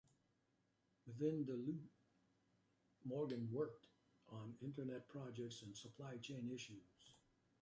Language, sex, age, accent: English, male, 70-79, United States English